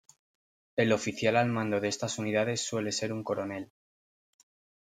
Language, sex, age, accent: Spanish, male, 19-29, España: Centro-Sur peninsular (Madrid, Toledo, Castilla-La Mancha)